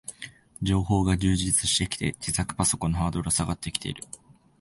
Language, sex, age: Japanese, male, 19-29